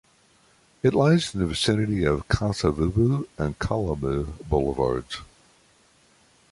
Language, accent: English, United States English